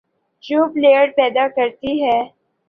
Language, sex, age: Urdu, male, 19-29